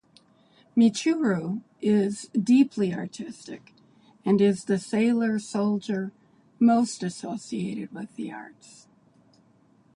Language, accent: English, United States English